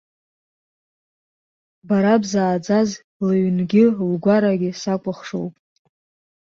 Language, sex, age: Abkhazian, female, 19-29